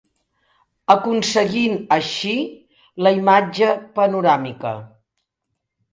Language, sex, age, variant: Catalan, female, 60-69, Central